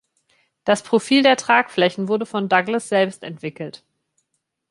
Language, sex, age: German, female, 19-29